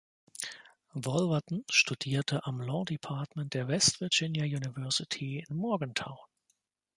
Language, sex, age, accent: German, male, 30-39, Deutschland Deutsch